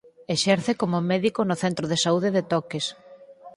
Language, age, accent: Galician, 40-49, Oriental (común en zona oriental)